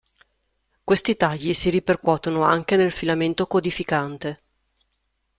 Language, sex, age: Italian, female, 30-39